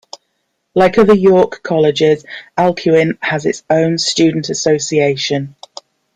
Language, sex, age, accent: English, female, 40-49, England English